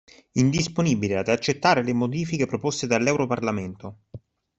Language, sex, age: Italian, male, 30-39